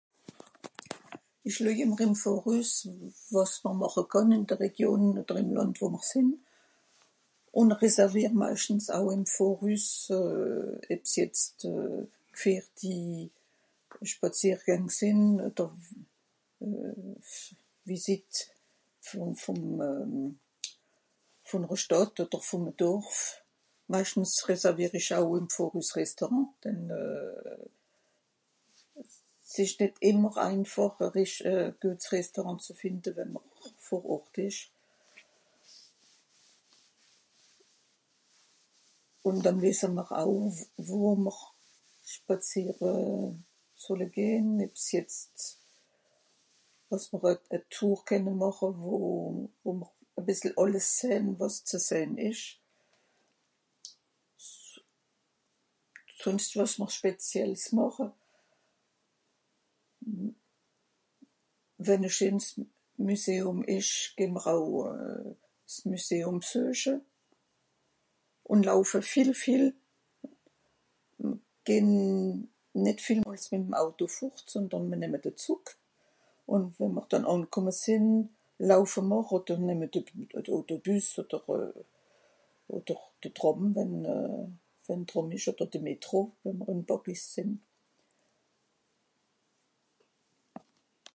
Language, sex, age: Swiss German, female, 60-69